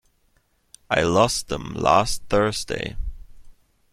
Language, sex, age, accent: English, male, 19-29, United States English